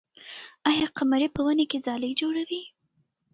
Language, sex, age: Pashto, female, 19-29